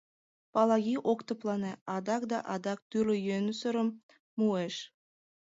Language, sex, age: Mari, female, 19-29